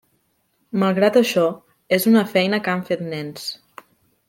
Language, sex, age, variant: Catalan, female, 19-29, Central